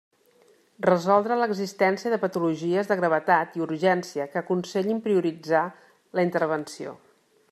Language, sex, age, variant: Catalan, female, 40-49, Central